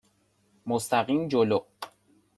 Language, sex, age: Persian, male, 19-29